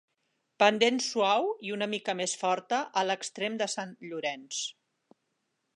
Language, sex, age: Catalan, female, 60-69